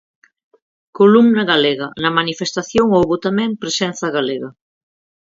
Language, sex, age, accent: Galician, female, 40-49, Oriental (común en zona oriental)